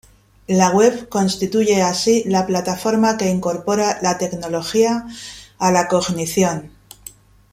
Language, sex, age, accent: Spanish, female, 50-59, España: Centro-Sur peninsular (Madrid, Toledo, Castilla-La Mancha)